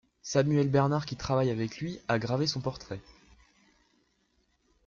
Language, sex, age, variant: French, male, under 19, Français de métropole